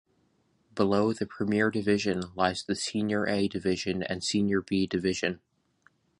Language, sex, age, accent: English, male, under 19, United States English